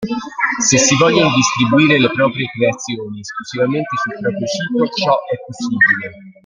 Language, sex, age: Italian, male, 50-59